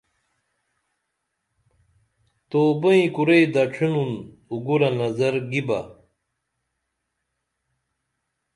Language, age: Dameli, 40-49